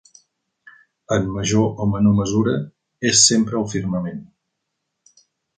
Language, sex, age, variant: Catalan, male, 50-59, Septentrional